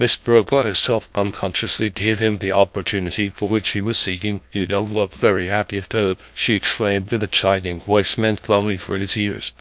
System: TTS, GlowTTS